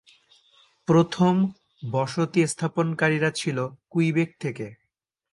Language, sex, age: Bengali, male, 19-29